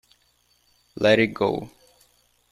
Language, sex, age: English, male, 19-29